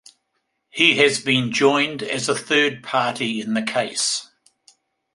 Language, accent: English, New Zealand English